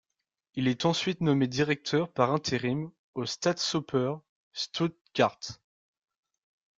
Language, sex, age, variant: French, male, 19-29, Français de métropole